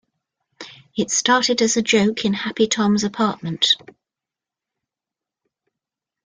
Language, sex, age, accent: English, female, 60-69, England English